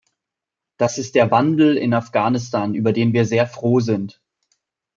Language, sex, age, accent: German, male, 19-29, Deutschland Deutsch